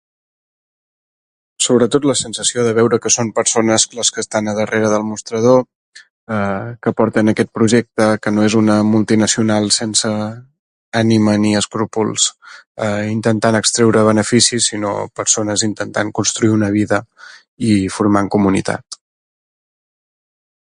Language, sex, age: Catalan, male, 30-39